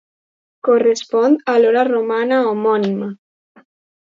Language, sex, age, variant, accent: Catalan, female, under 19, Alacantí, valencià